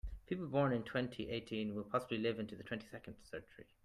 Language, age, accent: English, 30-39, Irish English